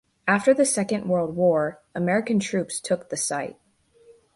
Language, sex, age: English, female, under 19